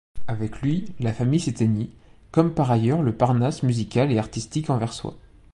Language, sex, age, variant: French, male, 19-29, Français de métropole